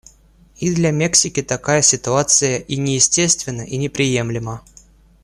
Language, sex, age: Russian, male, 19-29